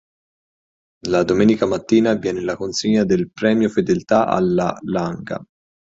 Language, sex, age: Italian, male, 19-29